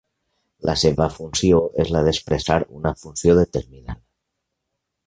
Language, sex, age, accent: Catalan, male, 50-59, valencià